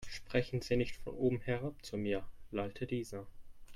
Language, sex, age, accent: German, male, under 19, Deutschland Deutsch